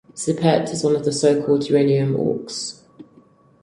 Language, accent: English, England English